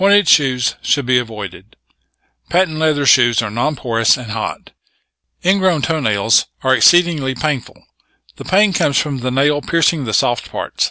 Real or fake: real